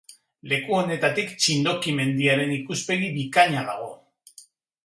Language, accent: Basque, Erdialdekoa edo Nafarra (Gipuzkoa, Nafarroa)